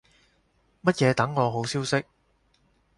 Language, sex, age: Cantonese, male, 30-39